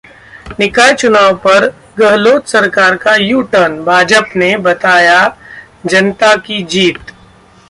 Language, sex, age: Hindi, male, 30-39